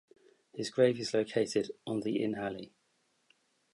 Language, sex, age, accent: English, male, 40-49, England English